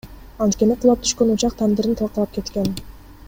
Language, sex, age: Kyrgyz, female, 19-29